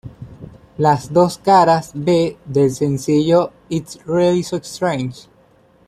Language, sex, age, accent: Spanish, male, 19-29, Caribe: Cuba, Venezuela, Puerto Rico, República Dominicana, Panamá, Colombia caribeña, México caribeño, Costa del golfo de México